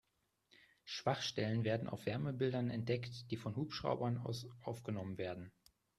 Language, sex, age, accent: German, male, 40-49, Deutschland Deutsch